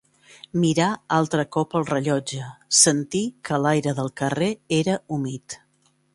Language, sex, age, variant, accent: Catalan, female, 50-59, Central, central